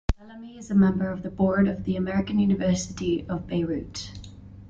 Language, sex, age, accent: English, female, 19-29, United States English